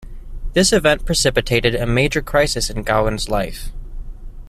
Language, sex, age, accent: English, male, 19-29, United States English